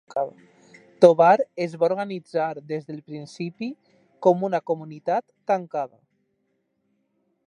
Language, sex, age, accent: Catalan, male, 19-29, valencià